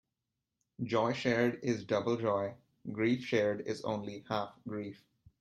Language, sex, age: English, male, 19-29